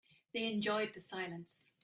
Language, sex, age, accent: English, female, 30-39, Irish English